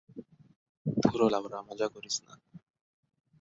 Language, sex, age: Bengali, male, under 19